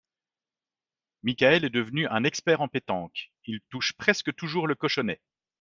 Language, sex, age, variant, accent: French, male, 40-49, Français d'Europe, Français de Belgique